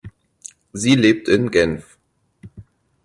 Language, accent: German, Deutschland Deutsch